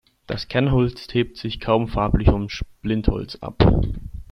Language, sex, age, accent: German, male, 19-29, Deutschland Deutsch